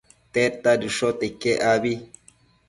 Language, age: Matsés, 19-29